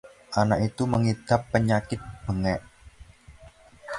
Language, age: Indonesian, 19-29